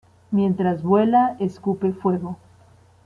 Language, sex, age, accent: Spanish, female, 40-49, Andino-Pacífico: Colombia, Perú, Ecuador, oeste de Bolivia y Venezuela andina